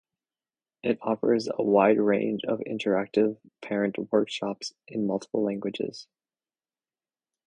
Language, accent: English, United States English; Canadian English